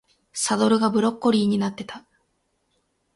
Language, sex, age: Japanese, female, 19-29